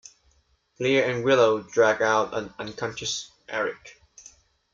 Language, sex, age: English, male, 19-29